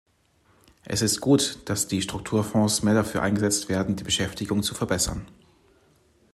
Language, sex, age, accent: German, male, 30-39, Deutschland Deutsch